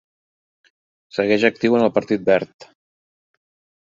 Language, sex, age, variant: Catalan, male, 40-49, Central